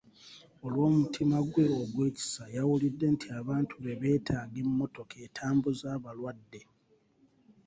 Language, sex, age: Ganda, male, 30-39